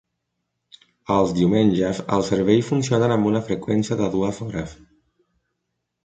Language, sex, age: Catalan, male, 19-29